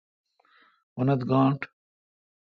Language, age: Kalkoti, 50-59